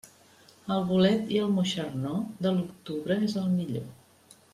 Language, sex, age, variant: Catalan, female, 50-59, Central